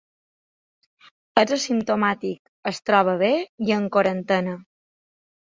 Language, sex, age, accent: Catalan, female, 30-39, mallorquí